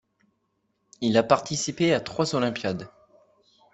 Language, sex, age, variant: French, male, 19-29, Français de métropole